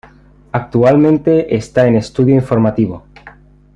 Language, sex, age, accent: Spanish, male, under 19, España: Sur peninsular (Andalucia, Extremadura, Murcia)